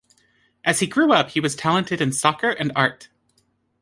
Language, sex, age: English, female, 30-39